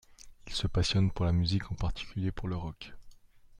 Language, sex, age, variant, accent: French, male, 30-39, Français d'Europe, Français de Suisse